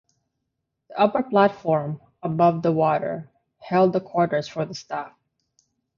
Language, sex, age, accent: English, female, 30-39, Canadian English; Filipino